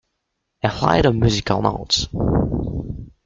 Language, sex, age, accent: English, male, under 19, United States English